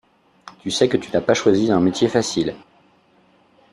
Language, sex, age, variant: French, male, 30-39, Français de métropole